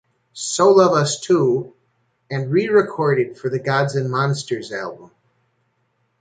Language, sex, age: English, male, 40-49